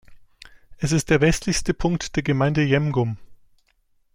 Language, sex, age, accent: German, male, 19-29, Deutschland Deutsch